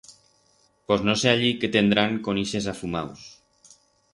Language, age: Aragonese, 40-49